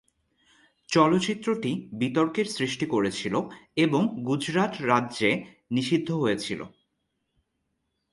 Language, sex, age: Bengali, male, 19-29